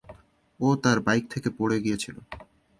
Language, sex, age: Bengali, male, 19-29